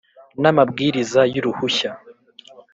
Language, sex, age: Kinyarwanda, male, 19-29